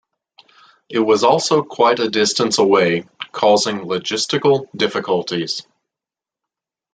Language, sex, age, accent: English, male, 50-59, United States English